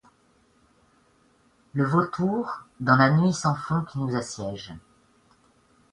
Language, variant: French, Français de métropole